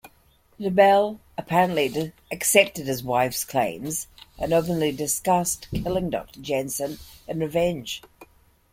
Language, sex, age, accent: English, female, 60-69, Scottish English